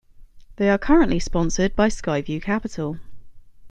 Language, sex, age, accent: English, female, 19-29, England English